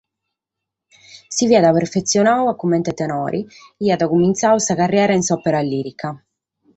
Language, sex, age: Sardinian, female, 30-39